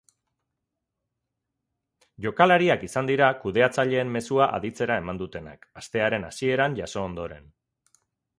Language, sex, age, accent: Basque, male, 40-49, Mendebalekoa (Araba, Bizkaia, Gipuzkoako mendebaleko herri batzuk)